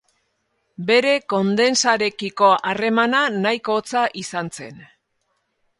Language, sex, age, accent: Basque, female, 50-59, Erdialdekoa edo Nafarra (Gipuzkoa, Nafarroa)